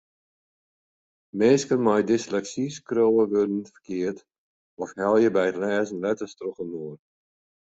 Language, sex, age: Western Frisian, male, 60-69